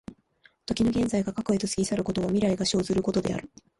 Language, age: Japanese, 19-29